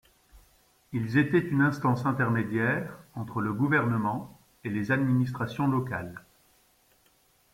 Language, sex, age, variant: French, male, 50-59, Français de métropole